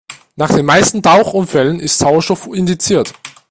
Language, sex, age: German, male, under 19